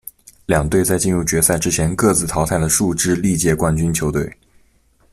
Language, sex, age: Chinese, male, under 19